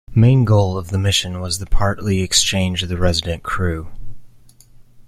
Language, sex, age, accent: English, male, 19-29, United States English